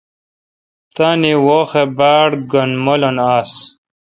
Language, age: Kalkoti, 19-29